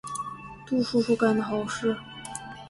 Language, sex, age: Chinese, female, 19-29